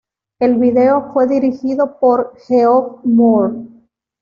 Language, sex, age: Spanish, female, 30-39